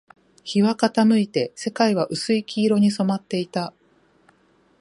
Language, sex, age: Japanese, female, 40-49